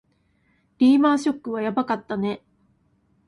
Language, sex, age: Japanese, female, 19-29